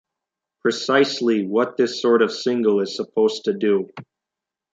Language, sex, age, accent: English, male, under 19, United States English